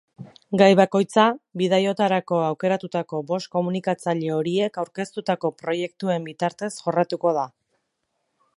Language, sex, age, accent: Basque, female, 40-49, Erdialdekoa edo Nafarra (Gipuzkoa, Nafarroa)